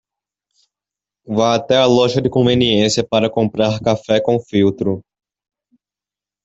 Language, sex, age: Portuguese, male, under 19